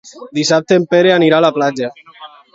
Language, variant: Catalan, Alacantí